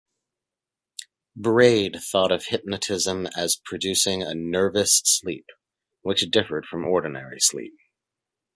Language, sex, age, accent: English, male, 30-39, Canadian English